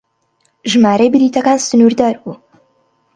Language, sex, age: Central Kurdish, female, under 19